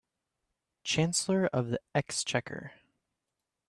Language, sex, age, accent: English, male, 19-29, United States English